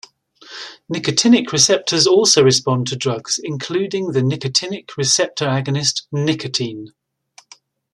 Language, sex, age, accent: English, male, 50-59, England English